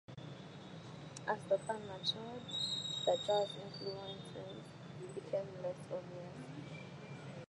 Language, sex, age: English, female, 19-29